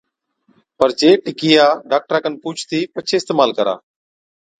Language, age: Od, 50-59